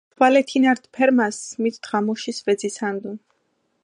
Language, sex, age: Mingrelian, female, 19-29